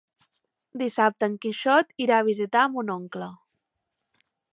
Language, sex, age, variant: Catalan, female, 19-29, Central